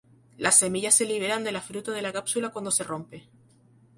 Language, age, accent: Spanish, 19-29, España: Islas Canarias